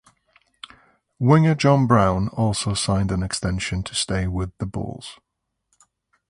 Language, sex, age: English, male, 50-59